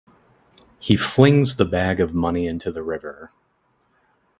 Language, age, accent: English, 30-39, United States English